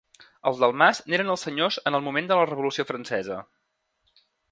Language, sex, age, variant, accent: Catalan, male, 30-39, Central, central